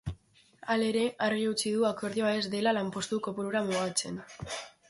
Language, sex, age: Basque, female, under 19